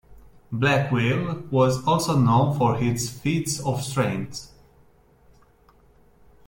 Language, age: English, 19-29